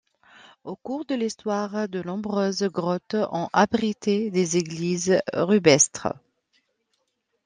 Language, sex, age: French, female, 40-49